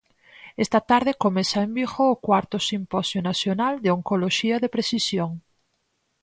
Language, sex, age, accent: Galician, female, 30-39, Atlántico (seseo e gheada)